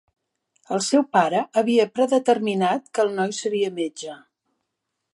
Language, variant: Catalan, Central